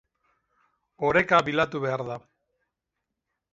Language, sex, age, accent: Basque, male, 60-69, Mendebalekoa (Araba, Bizkaia, Gipuzkoako mendebaleko herri batzuk)